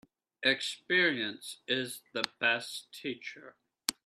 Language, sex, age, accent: English, male, 40-49, United States English